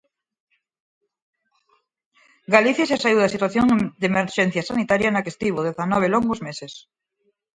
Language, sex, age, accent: Galician, female, 30-39, Normativo (estándar)